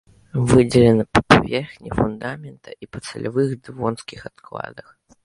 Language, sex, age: Belarusian, male, under 19